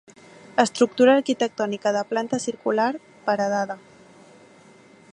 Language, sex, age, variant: Catalan, female, 19-29, Central